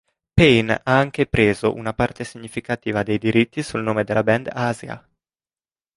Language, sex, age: Italian, male, 19-29